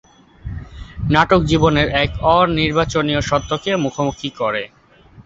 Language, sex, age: Bengali, male, under 19